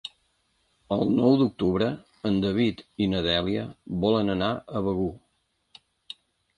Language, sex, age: Catalan, male, 60-69